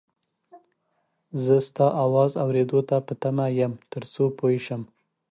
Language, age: Pashto, 30-39